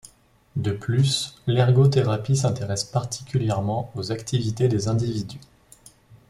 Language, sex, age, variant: French, male, 19-29, Français de métropole